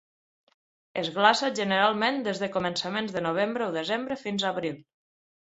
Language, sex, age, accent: Catalan, female, 19-29, Tortosí; Ebrenc